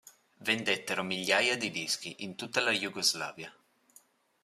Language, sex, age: Italian, male, under 19